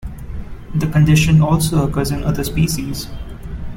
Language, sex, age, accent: English, male, 19-29, India and South Asia (India, Pakistan, Sri Lanka)